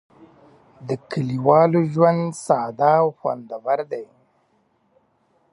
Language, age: Pashto, 19-29